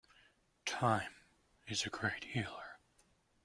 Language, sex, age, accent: English, male, 19-29, United States English